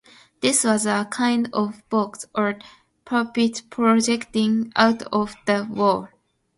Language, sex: English, female